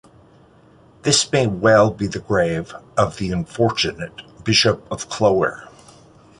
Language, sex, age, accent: English, male, 50-59, United States English